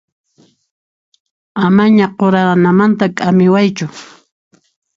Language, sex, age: Puno Quechua, female, 60-69